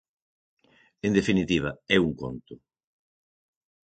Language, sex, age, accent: Galician, male, 60-69, Atlántico (seseo e gheada)